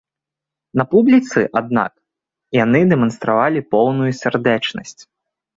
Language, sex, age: Belarusian, male, under 19